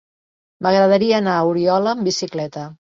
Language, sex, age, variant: Catalan, female, 60-69, Central